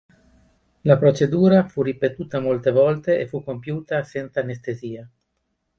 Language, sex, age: Italian, male, 40-49